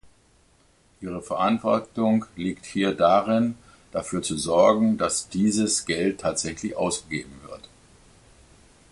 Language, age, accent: German, 60-69, Hochdeutsch